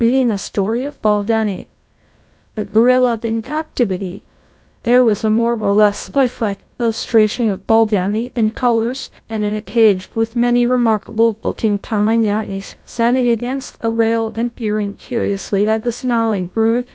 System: TTS, GlowTTS